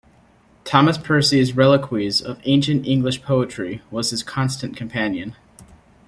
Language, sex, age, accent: English, male, 19-29, United States English